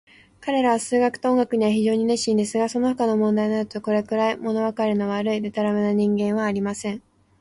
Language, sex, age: Japanese, female, under 19